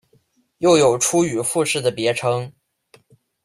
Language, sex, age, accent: Chinese, male, 19-29, 出生地：黑龙江省